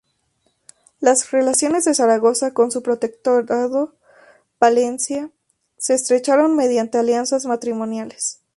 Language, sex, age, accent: Spanish, female, 19-29, México